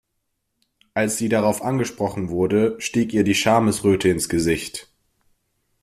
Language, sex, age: German, male, under 19